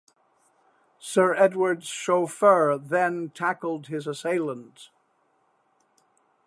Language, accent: English, United States English